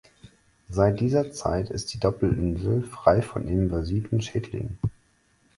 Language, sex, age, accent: German, male, 19-29, Deutschland Deutsch